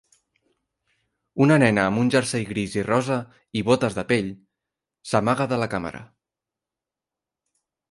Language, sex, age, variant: Catalan, male, 19-29, Central